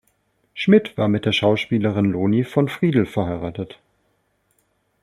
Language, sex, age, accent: German, male, 30-39, Deutschland Deutsch